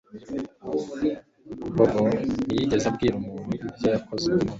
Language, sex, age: Kinyarwanda, male, 19-29